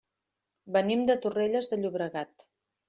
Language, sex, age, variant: Catalan, female, 50-59, Central